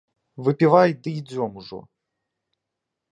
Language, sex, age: Belarusian, male, 19-29